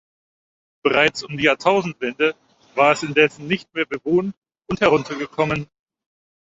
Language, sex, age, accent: German, male, 50-59, Deutschland Deutsch